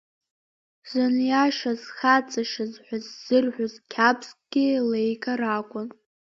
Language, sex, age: Abkhazian, female, under 19